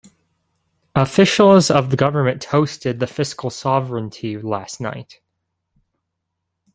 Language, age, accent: English, 19-29, United States English